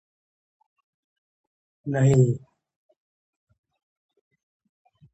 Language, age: Hindi, 19-29